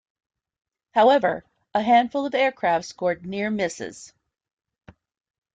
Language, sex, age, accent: English, female, 40-49, Canadian English